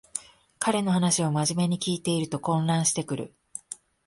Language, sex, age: Japanese, female, 40-49